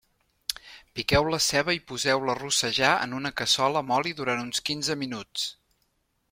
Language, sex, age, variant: Catalan, male, 40-49, Central